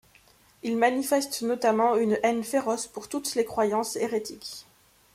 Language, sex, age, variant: French, female, 19-29, Français de métropole